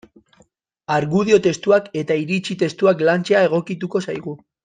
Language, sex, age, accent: Basque, male, 19-29, Mendebalekoa (Araba, Bizkaia, Gipuzkoako mendebaleko herri batzuk)